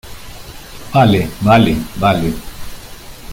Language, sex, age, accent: Spanish, male, 50-59, Rioplatense: Argentina, Uruguay, este de Bolivia, Paraguay